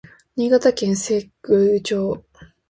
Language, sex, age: Japanese, female, 19-29